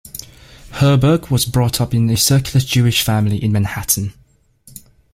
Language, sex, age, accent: English, male, 19-29, England English